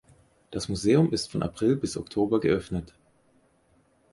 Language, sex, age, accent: German, male, 30-39, Deutschland Deutsch